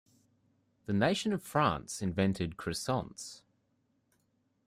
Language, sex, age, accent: English, male, 19-29, Australian English